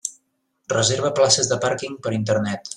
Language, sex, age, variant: Catalan, male, 40-49, Central